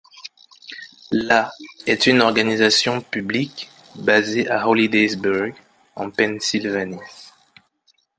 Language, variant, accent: French, Français d'Afrique subsaharienne et des îles africaines, Français du Cameroun